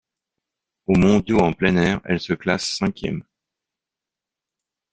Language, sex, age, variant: French, male, 40-49, Français de métropole